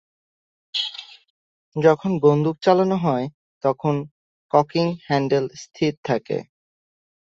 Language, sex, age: Bengali, male, 19-29